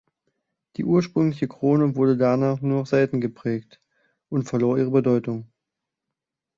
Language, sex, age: German, male, 19-29